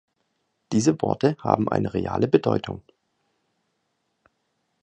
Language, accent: German, Deutschland Deutsch